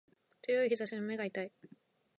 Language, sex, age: Japanese, female, under 19